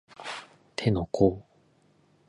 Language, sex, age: Japanese, male, 19-29